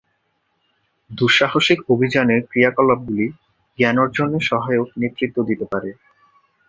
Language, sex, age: Bengali, male, 19-29